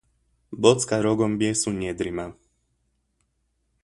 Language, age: Croatian, 19-29